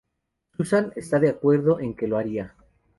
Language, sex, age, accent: Spanish, male, 19-29, México